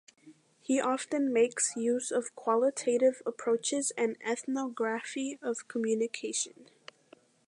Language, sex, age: English, female, under 19